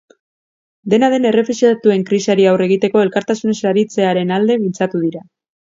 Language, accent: Basque, Mendebalekoa (Araba, Bizkaia, Gipuzkoako mendebaleko herri batzuk)